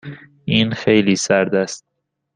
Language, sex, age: Persian, male, 19-29